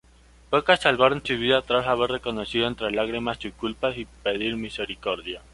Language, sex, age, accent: Spanish, male, under 19, Andino-Pacífico: Colombia, Perú, Ecuador, oeste de Bolivia y Venezuela andina